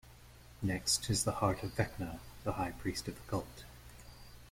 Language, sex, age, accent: English, male, 40-49, United States English